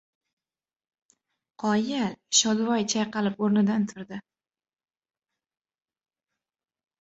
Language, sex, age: Uzbek, female, 19-29